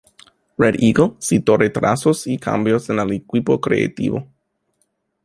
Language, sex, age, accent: Spanish, male, 19-29, América central